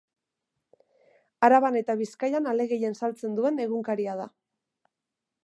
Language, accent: Basque, Mendebalekoa (Araba, Bizkaia, Gipuzkoako mendebaleko herri batzuk)